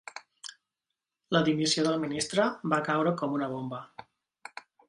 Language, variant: Catalan, Central